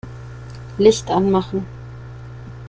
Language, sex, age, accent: German, female, 19-29, Deutschland Deutsch